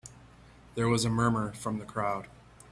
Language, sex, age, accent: English, male, 30-39, United States English